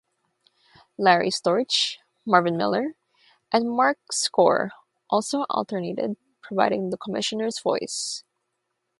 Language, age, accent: English, 19-29, United States English; Filipino